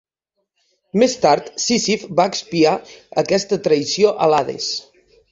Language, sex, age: Catalan, male, 30-39